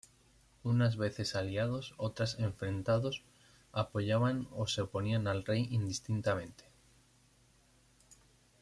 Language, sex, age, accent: Spanish, male, 30-39, España: Norte peninsular (Asturias, Castilla y León, Cantabria, País Vasco, Navarra, Aragón, La Rioja, Guadalajara, Cuenca)